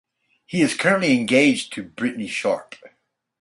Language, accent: English, United States English